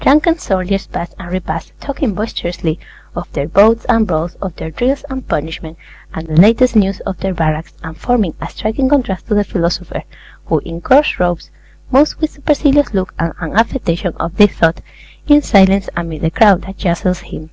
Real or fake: real